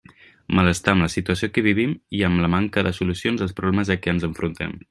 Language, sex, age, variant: Catalan, male, 19-29, Central